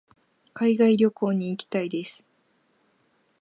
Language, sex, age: Japanese, female, 19-29